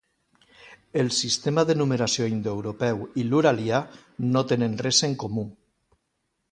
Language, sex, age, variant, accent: Catalan, male, 50-59, Valencià central, valencià